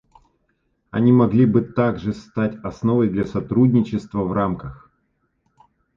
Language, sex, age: Russian, male, 30-39